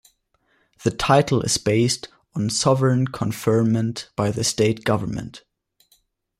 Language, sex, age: English, male, 19-29